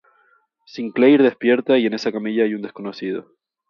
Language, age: Spanish, 19-29